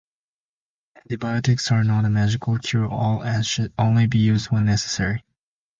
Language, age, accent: English, under 19, United States English